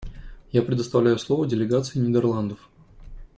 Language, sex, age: Russian, male, 30-39